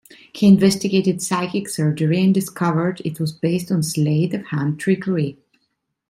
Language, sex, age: English, female, 30-39